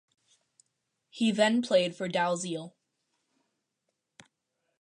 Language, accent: English, United States English